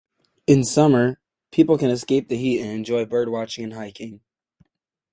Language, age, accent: English, under 19, United States English